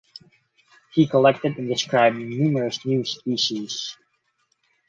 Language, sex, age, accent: English, male, 19-29, Filipino